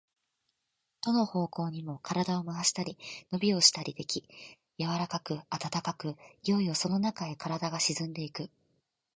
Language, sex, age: Japanese, female, 19-29